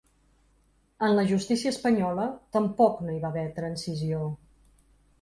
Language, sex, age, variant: Catalan, female, 40-49, Central